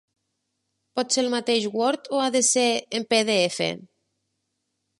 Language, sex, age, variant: Catalan, female, 30-39, Nord-Occidental